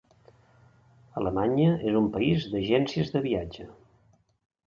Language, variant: Catalan, Central